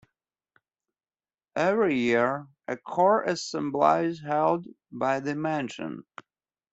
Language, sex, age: English, male, 50-59